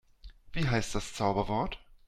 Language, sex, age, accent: German, male, 40-49, Deutschland Deutsch